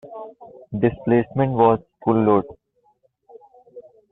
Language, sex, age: English, male, 19-29